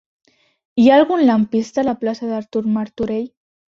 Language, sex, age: Catalan, female, under 19